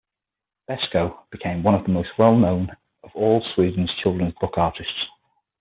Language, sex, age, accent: English, male, 40-49, England English